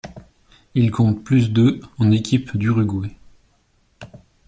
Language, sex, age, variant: French, male, 19-29, Français de métropole